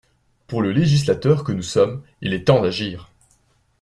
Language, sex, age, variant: French, male, 19-29, Français de métropole